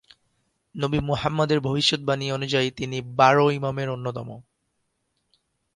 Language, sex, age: Bengali, male, 19-29